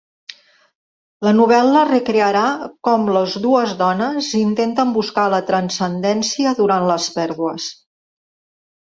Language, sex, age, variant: Catalan, female, 50-59, Central